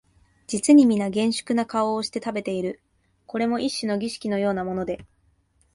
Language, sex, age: Japanese, female, 19-29